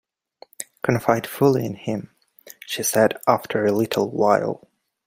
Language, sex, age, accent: English, male, under 19, Canadian English